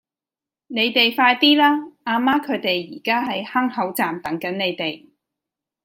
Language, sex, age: Cantonese, female, 19-29